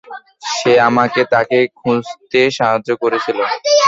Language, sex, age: Bengali, male, under 19